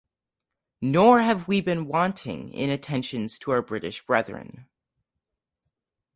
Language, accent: English, United States English